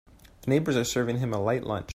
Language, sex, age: English, male, 30-39